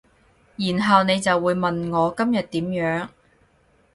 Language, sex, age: Cantonese, female, 19-29